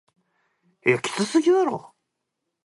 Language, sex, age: Japanese, male, 19-29